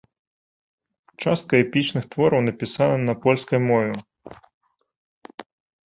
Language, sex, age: Belarusian, male, 30-39